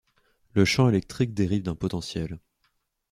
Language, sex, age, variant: French, male, 19-29, Français de métropole